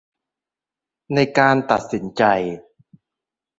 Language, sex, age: Thai, male, 19-29